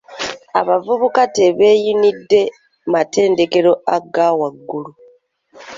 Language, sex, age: Ganda, female, 19-29